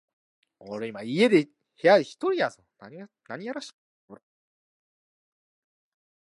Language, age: English, 19-29